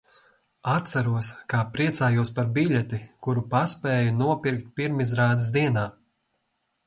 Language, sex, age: Latvian, male, 30-39